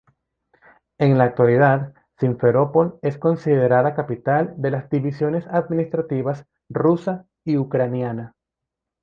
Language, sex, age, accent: Spanish, male, 30-39, Caribe: Cuba, Venezuela, Puerto Rico, República Dominicana, Panamá, Colombia caribeña, México caribeño, Costa del golfo de México